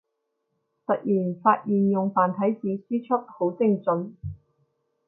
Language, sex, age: Cantonese, female, 19-29